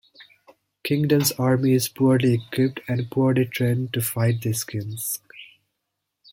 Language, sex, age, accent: English, male, 19-29, United States English